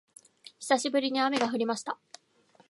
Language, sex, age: Japanese, female, 19-29